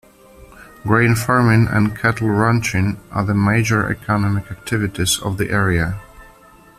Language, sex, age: English, male, 30-39